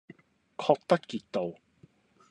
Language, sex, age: Cantonese, male, 19-29